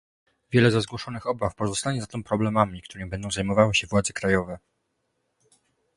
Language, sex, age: Polish, male, under 19